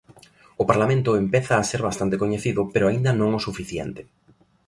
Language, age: Galician, 19-29